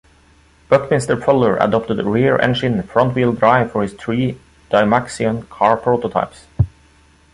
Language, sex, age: English, male, 30-39